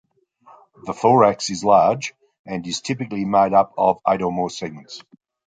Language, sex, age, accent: English, male, 60-69, Australian English